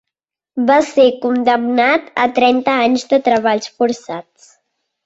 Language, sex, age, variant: Catalan, female, under 19, Central